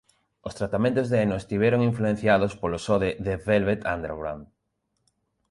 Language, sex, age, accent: Galician, male, 30-39, Normativo (estándar)